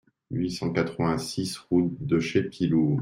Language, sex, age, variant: French, male, 40-49, Français de métropole